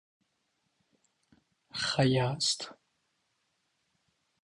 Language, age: Pashto, 30-39